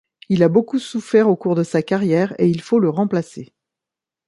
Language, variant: French, Français de métropole